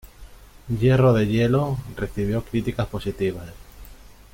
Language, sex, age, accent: Spanish, male, 30-39, España: Centro-Sur peninsular (Madrid, Toledo, Castilla-La Mancha)